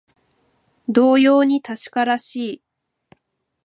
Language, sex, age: Japanese, female, 19-29